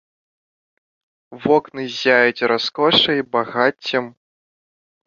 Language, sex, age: Belarusian, male, 19-29